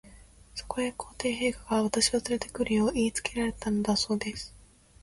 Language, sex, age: Japanese, female, 19-29